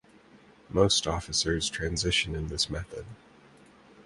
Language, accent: English, United States English